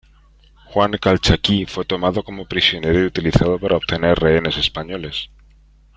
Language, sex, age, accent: Spanish, male, 40-49, España: Centro-Sur peninsular (Madrid, Toledo, Castilla-La Mancha)